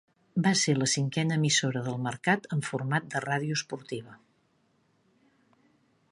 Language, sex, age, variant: Catalan, female, 40-49, Central